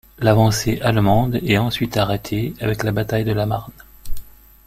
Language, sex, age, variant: French, male, 50-59, Français de métropole